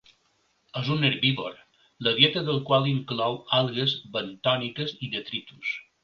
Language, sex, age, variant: Catalan, male, 60-69, Balear